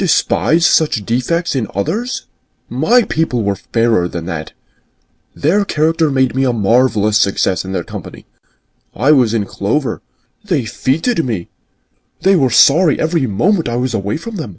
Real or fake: real